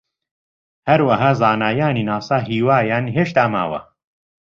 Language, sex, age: Central Kurdish, male, 50-59